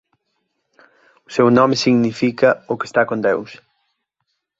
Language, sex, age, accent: Galician, male, 19-29, Central (gheada)